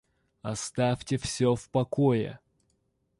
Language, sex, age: Russian, male, 30-39